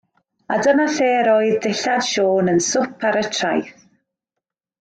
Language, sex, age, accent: Welsh, female, 19-29, Y Deyrnas Unedig Cymraeg